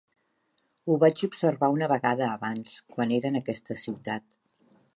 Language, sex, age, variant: Catalan, female, 40-49, Central